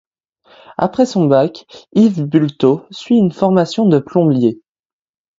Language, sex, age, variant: French, male, under 19, Français de métropole